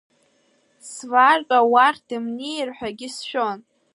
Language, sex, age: Abkhazian, female, under 19